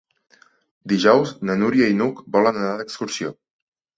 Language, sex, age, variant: Catalan, male, 19-29, Central